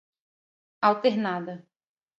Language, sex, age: Portuguese, female, 30-39